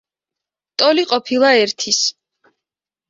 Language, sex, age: Georgian, female, 19-29